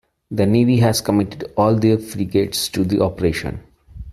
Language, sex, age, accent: English, male, 30-39, India and South Asia (India, Pakistan, Sri Lanka)